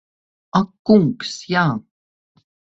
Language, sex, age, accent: Latvian, female, 50-59, Vidzemes